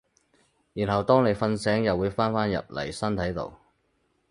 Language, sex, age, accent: Cantonese, male, 30-39, 广州音